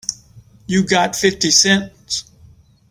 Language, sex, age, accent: English, male, 50-59, United States English